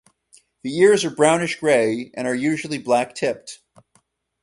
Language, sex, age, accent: English, male, 30-39, United States English